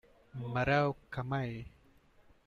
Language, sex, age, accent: English, male, 19-29, India and South Asia (India, Pakistan, Sri Lanka)